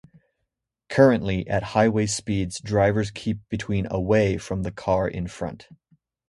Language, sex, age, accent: English, male, 19-29, United States English